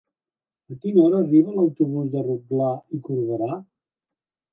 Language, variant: Catalan, Central